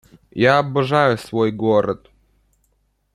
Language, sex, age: Russian, male, under 19